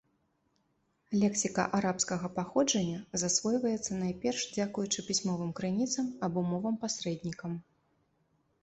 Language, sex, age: Belarusian, female, 30-39